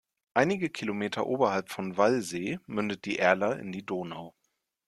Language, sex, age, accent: German, male, 30-39, Deutschland Deutsch